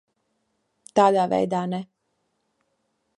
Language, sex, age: Latvian, female, 19-29